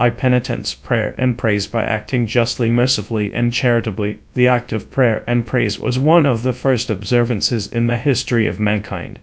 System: TTS, GradTTS